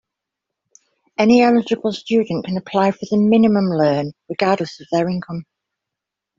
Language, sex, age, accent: English, female, 40-49, England English